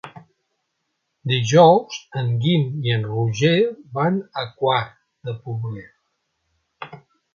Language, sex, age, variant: Catalan, male, 60-69, Central